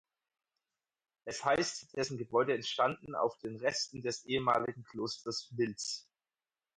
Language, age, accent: German, 30-39, Deutschland Deutsch